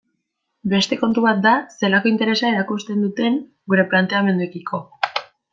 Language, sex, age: Basque, female, 19-29